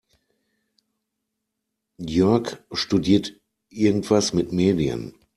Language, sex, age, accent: German, male, 40-49, Deutschland Deutsch